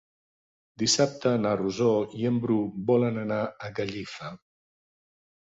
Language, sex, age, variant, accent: Catalan, male, 60-69, Central, Català central